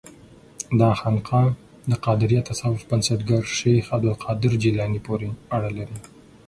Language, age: Pashto, 30-39